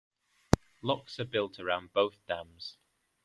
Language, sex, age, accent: English, male, 19-29, England English